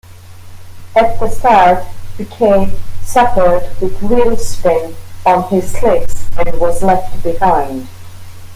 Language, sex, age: English, female, 30-39